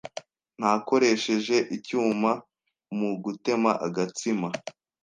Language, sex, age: Kinyarwanda, male, under 19